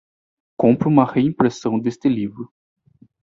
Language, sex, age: Portuguese, male, 19-29